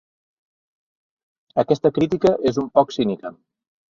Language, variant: Catalan, Central